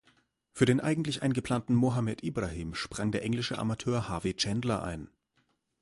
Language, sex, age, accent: German, male, 19-29, Deutschland Deutsch